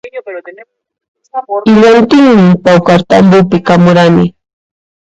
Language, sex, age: Puno Quechua, female, 19-29